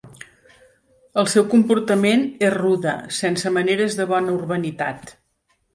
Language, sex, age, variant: Catalan, female, 50-59, Central